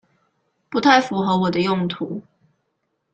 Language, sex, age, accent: Chinese, female, 19-29, 出生地：臺南市